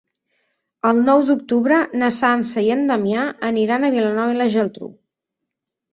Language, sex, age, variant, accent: Catalan, female, 30-39, Central, Neutre